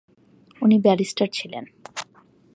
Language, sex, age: Bengali, female, 19-29